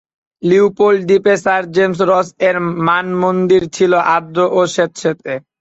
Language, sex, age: Bengali, male, 19-29